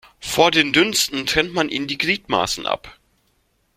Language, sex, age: German, male, 19-29